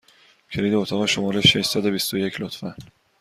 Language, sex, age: Persian, male, 30-39